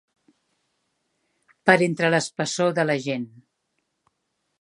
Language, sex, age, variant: Catalan, female, 50-59, Central